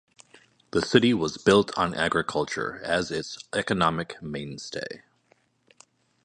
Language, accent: English, United States English